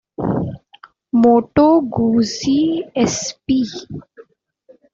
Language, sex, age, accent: English, female, 19-29, India and South Asia (India, Pakistan, Sri Lanka)